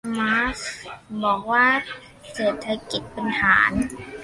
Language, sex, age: Thai, male, under 19